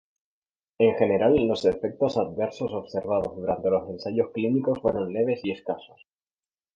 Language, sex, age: Spanish, male, 19-29